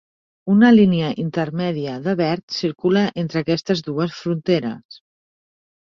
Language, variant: Catalan, Central